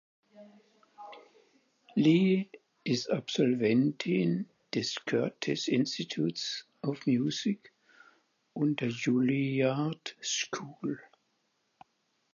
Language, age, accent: German, 70-79, Deutschland Deutsch